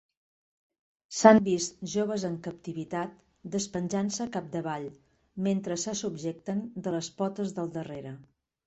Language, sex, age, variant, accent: Catalan, female, 50-59, Central, central